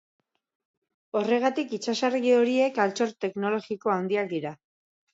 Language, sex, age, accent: Basque, female, 40-49, Erdialdekoa edo Nafarra (Gipuzkoa, Nafarroa)